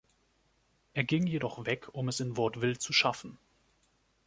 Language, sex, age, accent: German, male, 30-39, Deutschland Deutsch